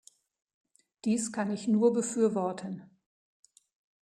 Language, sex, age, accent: German, female, 60-69, Deutschland Deutsch